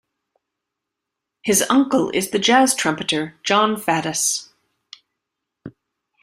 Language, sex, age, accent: English, female, 40-49, United States English